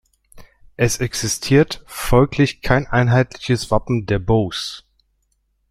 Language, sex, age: German, male, 30-39